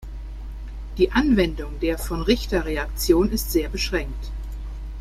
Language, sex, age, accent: German, female, 30-39, Deutschland Deutsch